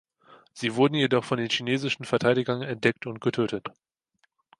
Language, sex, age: German, male, under 19